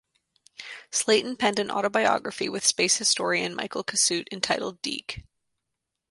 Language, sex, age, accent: English, female, 19-29, United States English